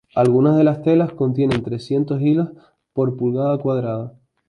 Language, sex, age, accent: Spanish, male, 19-29, España: Sur peninsular (Andalucia, Extremadura, Murcia)